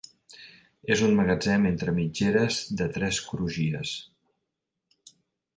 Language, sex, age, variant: Catalan, male, 50-59, Central